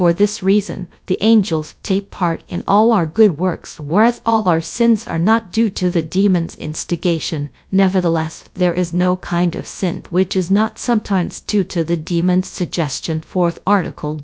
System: TTS, GradTTS